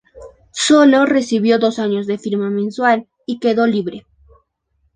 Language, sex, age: Spanish, female, 19-29